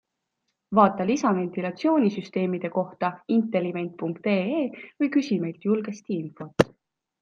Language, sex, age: Estonian, female, 19-29